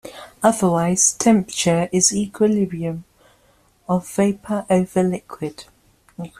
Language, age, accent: English, under 19, England English